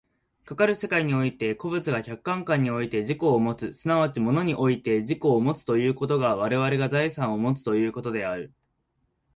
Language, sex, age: Japanese, male, 19-29